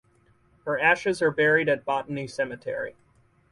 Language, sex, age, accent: English, male, 30-39, United States English